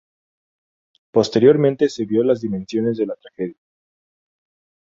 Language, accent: Spanish, México